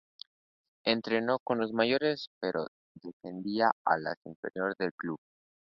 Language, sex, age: Spanish, male, 19-29